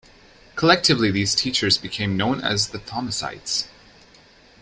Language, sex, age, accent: English, male, 19-29, United States English